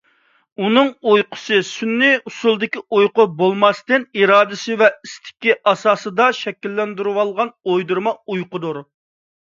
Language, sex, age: Uyghur, male, 30-39